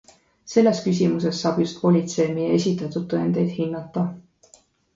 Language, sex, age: Estonian, female, 19-29